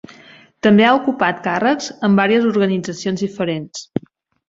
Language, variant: Catalan, Central